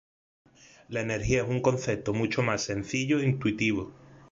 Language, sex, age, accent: Spanish, male, 19-29, España: Sur peninsular (Andalucia, Extremadura, Murcia)